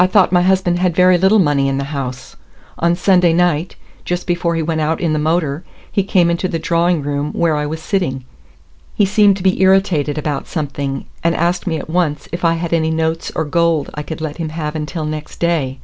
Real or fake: real